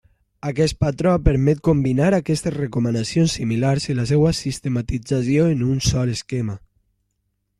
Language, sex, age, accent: Catalan, male, under 19, valencià